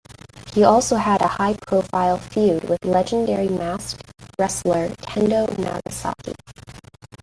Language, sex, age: English, female, 19-29